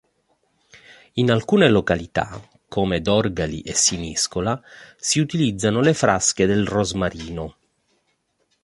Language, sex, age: Italian, male, 40-49